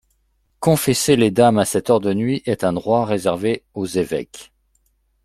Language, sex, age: French, male, 40-49